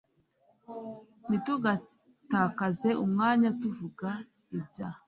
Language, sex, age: Kinyarwanda, female, 30-39